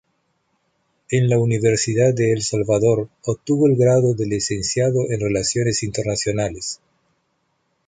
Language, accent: Spanish, Rioplatense: Argentina, Uruguay, este de Bolivia, Paraguay